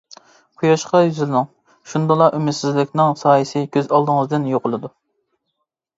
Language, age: Uyghur, 19-29